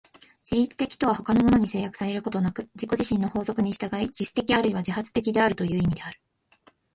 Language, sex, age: Japanese, female, 19-29